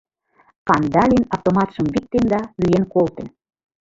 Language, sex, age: Mari, female, 40-49